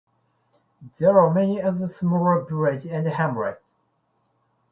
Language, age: English, 50-59